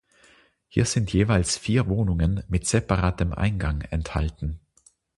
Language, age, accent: German, 40-49, Österreichisches Deutsch